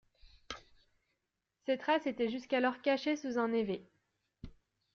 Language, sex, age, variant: French, female, 19-29, Français de métropole